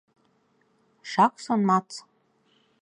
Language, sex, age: Latvian, female, 40-49